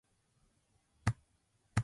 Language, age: Japanese, 19-29